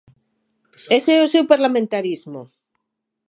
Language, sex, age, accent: Galician, female, 50-59, Atlántico (seseo e gheada)